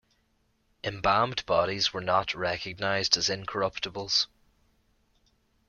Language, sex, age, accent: English, male, 30-39, Irish English